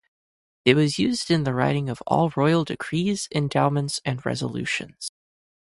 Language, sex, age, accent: English, male, 19-29, United States English